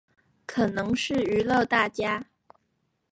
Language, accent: Chinese, 出生地：臺北市